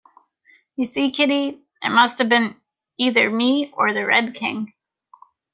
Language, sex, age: English, female, 30-39